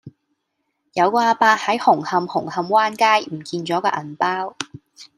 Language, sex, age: Cantonese, female, 19-29